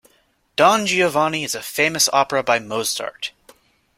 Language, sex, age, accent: English, male, 19-29, United States English